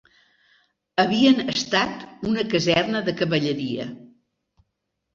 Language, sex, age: Catalan, female, 70-79